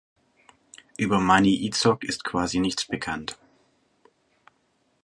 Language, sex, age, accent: German, male, 19-29, Deutschland Deutsch; Süddeutsch